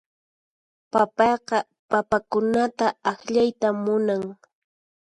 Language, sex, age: Puno Quechua, female, 19-29